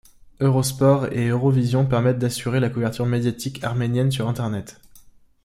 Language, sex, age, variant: French, male, 19-29, Français de métropole